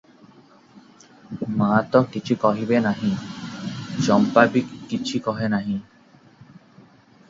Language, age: Odia, 19-29